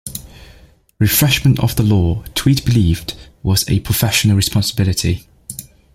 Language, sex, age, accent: English, male, 19-29, England English